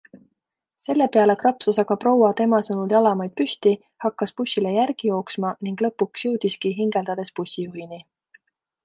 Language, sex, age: Estonian, female, 30-39